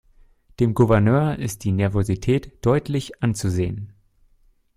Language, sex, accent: German, male, Deutschland Deutsch